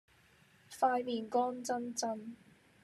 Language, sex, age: Cantonese, female, 19-29